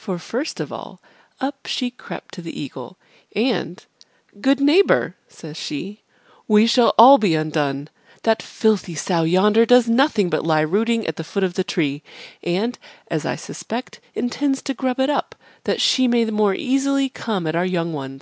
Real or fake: real